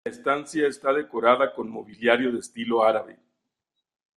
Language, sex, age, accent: Spanish, male, 50-59, México